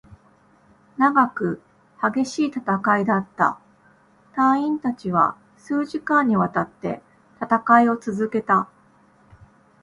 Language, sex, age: Japanese, female, 40-49